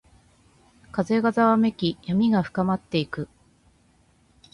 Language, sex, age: Japanese, female, 40-49